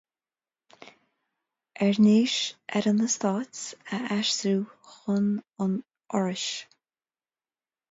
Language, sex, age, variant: Irish, female, 30-39, Gaeilge Chonnacht